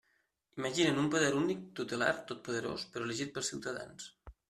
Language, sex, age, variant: Catalan, male, 30-39, Nord-Occidental